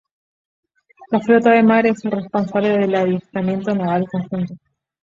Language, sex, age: Spanish, female, 19-29